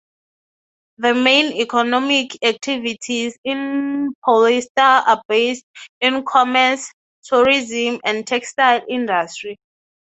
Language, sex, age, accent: English, female, 19-29, Southern African (South Africa, Zimbabwe, Namibia)